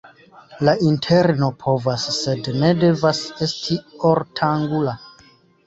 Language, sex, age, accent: Esperanto, male, 19-29, Internacia